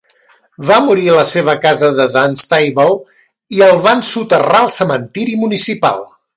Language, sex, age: Catalan, male, 50-59